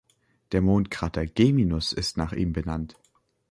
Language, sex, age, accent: German, male, under 19, Deutschland Deutsch